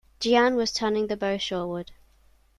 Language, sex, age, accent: English, female, under 19, England English